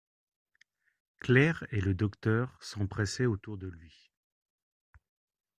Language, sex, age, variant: French, male, 30-39, Français de métropole